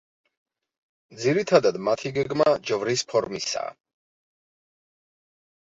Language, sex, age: Georgian, male, 40-49